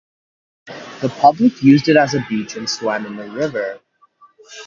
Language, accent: English, England English